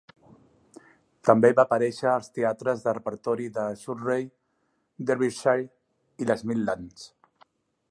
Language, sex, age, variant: Catalan, male, 50-59, Central